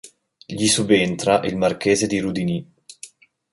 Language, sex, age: Italian, male, 19-29